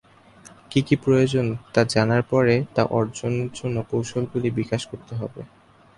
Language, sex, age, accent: Bengali, male, under 19, Native